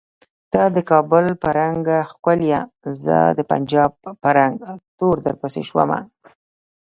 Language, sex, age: Pashto, female, 50-59